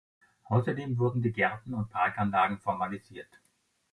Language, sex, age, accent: German, male, 60-69, Österreichisches Deutsch